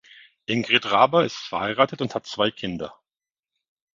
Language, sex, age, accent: German, male, 40-49, Deutschland Deutsch